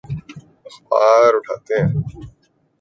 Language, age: Urdu, 19-29